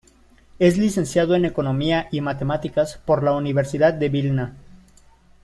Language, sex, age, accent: Spanish, male, 19-29, México